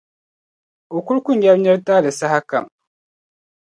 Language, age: Dagbani, 19-29